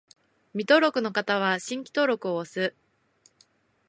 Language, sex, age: Japanese, female, 19-29